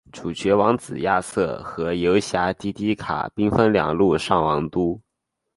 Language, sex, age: Chinese, male, under 19